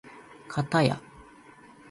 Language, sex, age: Japanese, male, 19-29